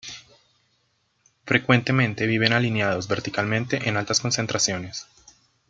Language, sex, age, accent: Spanish, male, 19-29, Andino-Pacífico: Colombia, Perú, Ecuador, oeste de Bolivia y Venezuela andina